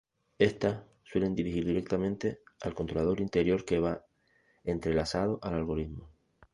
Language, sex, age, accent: Spanish, male, 30-39, España: Islas Canarias